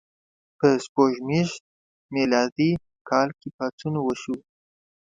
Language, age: Pashto, 19-29